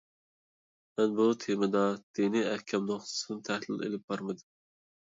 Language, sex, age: Uyghur, male, 19-29